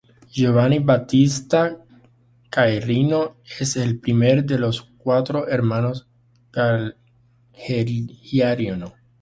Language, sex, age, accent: Spanish, male, 30-39, América central